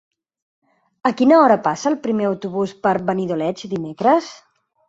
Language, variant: Catalan, Balear